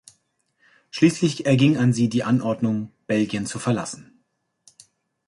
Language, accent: German, Deutschland Deutsch